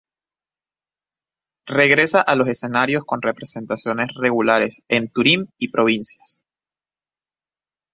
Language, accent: Spanish, Andino-Pacífico: Colombia, Perú, Ecuador, oeste de Bolivia y Venezuela andina